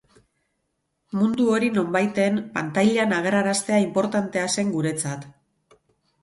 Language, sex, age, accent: Basque, female, 40-49, Mendebalekoa (Araba, Bizkaia, Gipuzkoako mendebaleko herri batzuk)